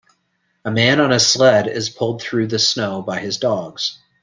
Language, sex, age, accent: English, male, 40-49, United States English